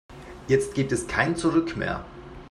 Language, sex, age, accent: German, male, 40-49, Österreichisches Deutsch